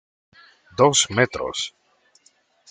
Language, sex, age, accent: Spanish, male, 30-39, América central